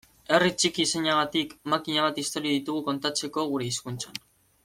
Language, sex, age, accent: Basque, male, 19-29, Mendebalekoa (Araba, Bizkaia, Gipuzkoako mendebaleko herri batzuk)